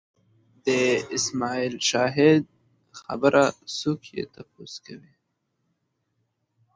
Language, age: Pashto, 19-29